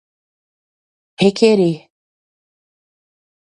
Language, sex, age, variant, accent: Portuguese, female, 30-39, Portuguese (Brasil), Mineiro